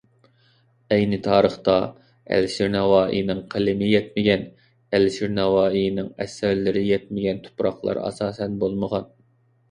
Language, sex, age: Uyghur, male, 19-29